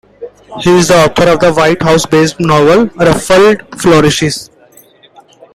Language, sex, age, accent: English, male, 19-29, India and South Asia (India, Pakistan, Sri Lanka)